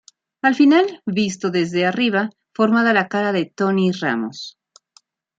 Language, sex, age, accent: Spanish, female, 50-59, México